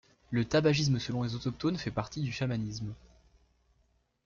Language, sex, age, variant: French, male, under 19, Français de métropole